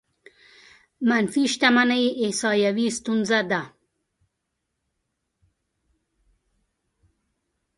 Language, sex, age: Pashto, female, 40-49